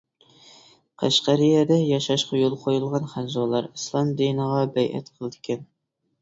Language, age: Uyghur, 30-39